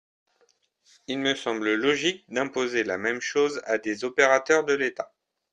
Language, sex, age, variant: French, male, 19-29, Français de métropole